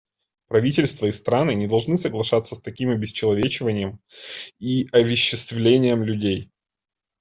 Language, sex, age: Russian, male, 30-39